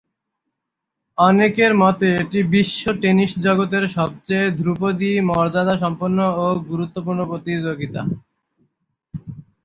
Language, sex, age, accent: Bengali, male, under 19, চলিত